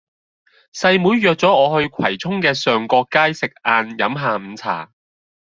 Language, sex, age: Cantonese, male, 19-29